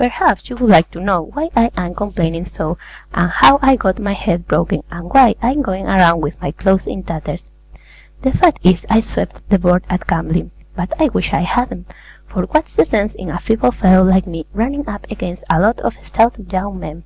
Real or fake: real